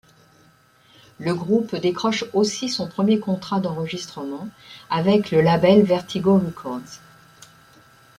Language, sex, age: French, female, 60-69